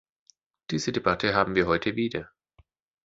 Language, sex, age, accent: German, male, 30-39, Deutschland Deutsch